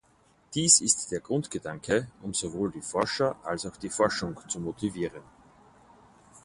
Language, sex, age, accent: German, male, 50-59, Österreichisches Deutsch